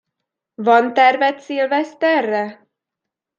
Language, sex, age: Hungarian, female, 19-29